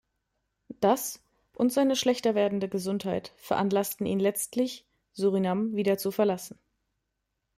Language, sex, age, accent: German, female, 30-39, Deutschland Deutsch